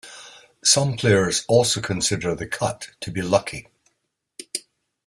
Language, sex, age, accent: English, male, 70-79, Scottish English